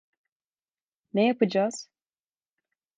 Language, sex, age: Turkish, female, 19-29